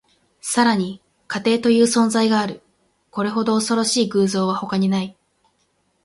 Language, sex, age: Japanese, female, 19-29